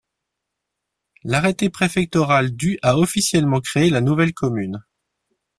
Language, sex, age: French, male, 40-49